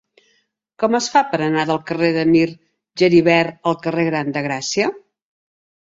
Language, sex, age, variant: Catalan, female, 60-69, Central